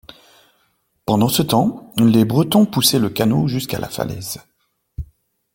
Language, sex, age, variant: French, male, 50-59, Français de métropole